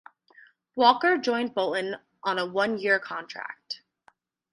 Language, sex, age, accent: English, female, 19-29, United States English